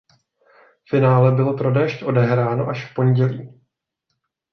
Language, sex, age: Czech, male, 40-49